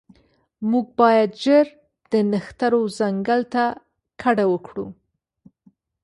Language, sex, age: Pashto, female, 40-49